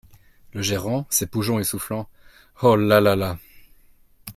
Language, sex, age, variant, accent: French, male, 19-29, Français d'Europe, Français de Suisse